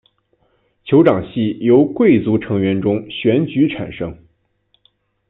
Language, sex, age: Chinese, male, 19-29